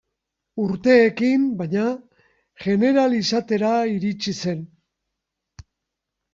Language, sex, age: Basque, male, 50-59